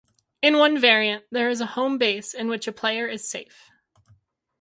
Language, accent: English, United States English